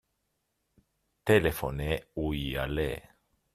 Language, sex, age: French, male, 30-39